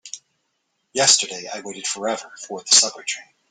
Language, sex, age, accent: English, male, 40-49, United States English